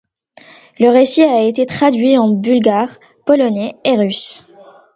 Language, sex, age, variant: French, female, under 19, Français du nord de l'Afrique